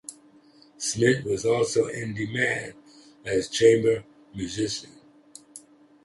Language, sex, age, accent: English, male, 80-89, United States English